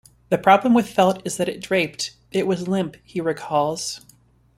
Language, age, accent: English, 19-29, United States English